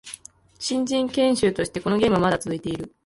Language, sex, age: Japanese, female, 19-29